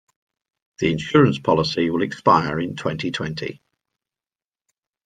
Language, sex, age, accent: English, male, 40-49, England English